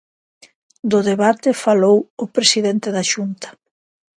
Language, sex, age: Galician, female, 50-59